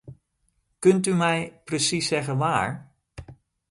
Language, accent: Dutch, Nederlands Nederlands